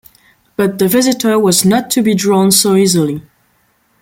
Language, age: English, 19-29